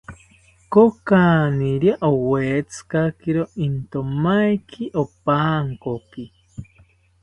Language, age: South Ucayali Ashéninka, 30-39